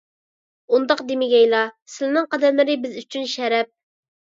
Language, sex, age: Uyghur, female, under 19